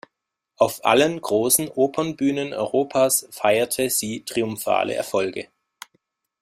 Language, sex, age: German, male, 40-49